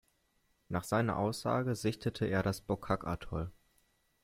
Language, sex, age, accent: German, male, 19-29, Deutschland Deutsch